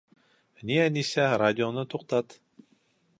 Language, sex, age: Bashkir, male, 40-49